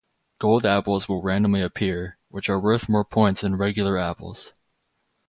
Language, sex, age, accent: English, male, 19-29, United States English